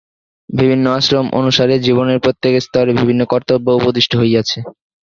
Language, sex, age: Bengali, male, under 19